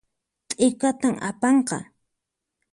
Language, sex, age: Puno Quechua, female, 19-29